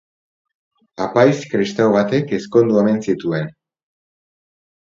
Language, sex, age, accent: Basque, male, 40-49, Erdialdekoa edo Nafarra (Gipuzkoa, Nafarroa)